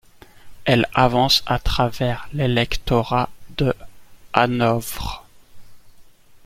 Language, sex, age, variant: French, male, 19-29, Français de métropole